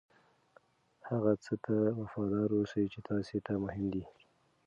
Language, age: Pashto, 19-29